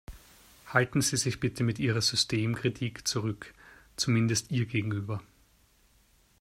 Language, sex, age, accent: German, male, 30-39, Österreichisches Deutsch